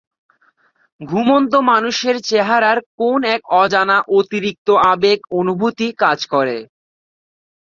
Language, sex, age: Bengali, male, 19-29